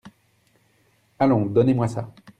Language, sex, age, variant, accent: French, male, 30-39, Français d'Europe, Français de Belgique